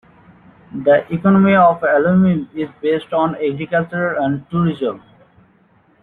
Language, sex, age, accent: English, male, 19-29, United States English